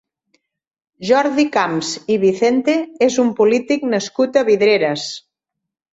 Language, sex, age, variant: Catalan, female, 60-69, Central